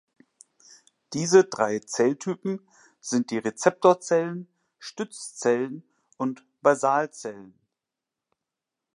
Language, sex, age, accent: German, male, 30-39, Deutschland Deutsch